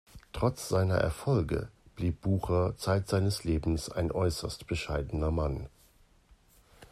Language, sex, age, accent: German, male, 40-49, Deutschland Deutsch